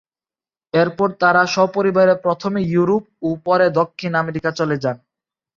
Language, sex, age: Bengali, male, 19-29